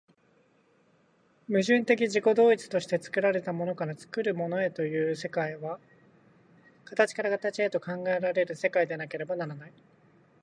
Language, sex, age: Japanese, male, 30-39